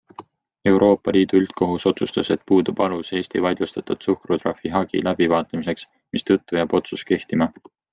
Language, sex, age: Estonian, male, 19-29